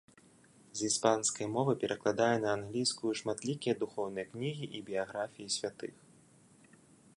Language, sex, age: Belarusian, male, 19-29